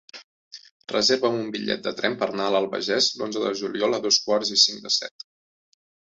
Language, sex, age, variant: Catalan, male, 30-39, Central